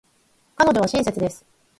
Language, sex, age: Japanese, female, 40-49